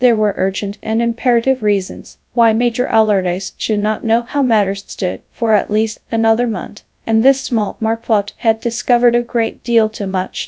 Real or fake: fake